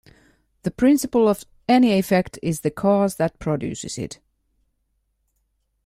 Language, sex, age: English, female, 40-49